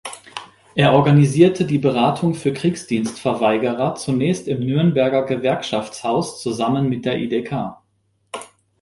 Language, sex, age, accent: German, male, 30-39, Deutschland Deutsch